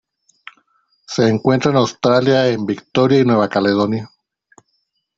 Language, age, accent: Spanish, 30-39, México